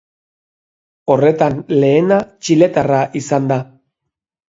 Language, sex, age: Basque, male, 50-59